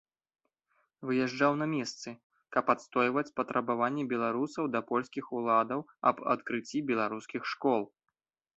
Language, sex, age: Belarusian, male, 19-29